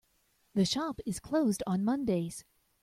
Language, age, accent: English, 30-39, United States English